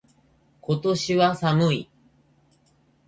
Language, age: Japanese, 30-39